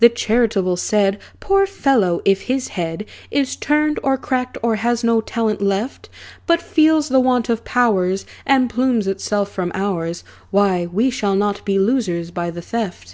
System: none